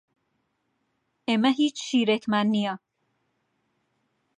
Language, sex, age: Central Kurdish, female, 30-39